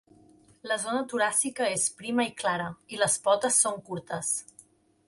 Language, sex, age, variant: Catalan, female, 30-39, Central